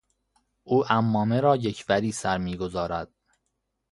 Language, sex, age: Persian, male, 19-29